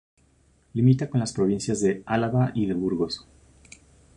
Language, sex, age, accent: Spanish, male, 30-39, México